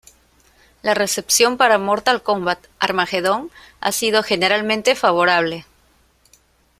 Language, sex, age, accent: Spanish, female, 30-39, Andino-Pacífico: Colombia, Perú, Ecuador, oeste de Bolivia y Venezuela andina